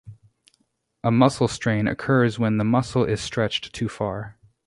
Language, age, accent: English, 30-39, United States English